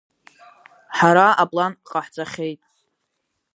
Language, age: Abkhazian, 30-39